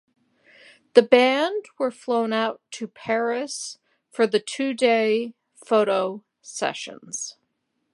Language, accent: English, United States English